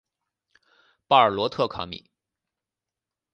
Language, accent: Chinese, 出生地：山东省